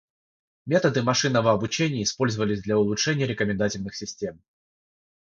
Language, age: Russian, 30-39